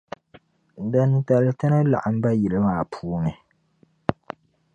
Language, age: Dagbani, 19-29